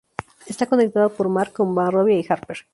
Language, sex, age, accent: Spanish, female, 19-29, México